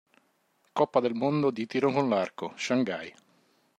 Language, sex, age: Italian, male, 40-49